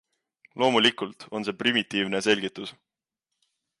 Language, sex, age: Estonian, male, 19-29